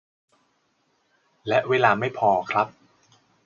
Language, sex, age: Thai, male, 40-49